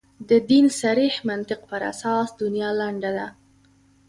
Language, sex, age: Pashto, female, under 19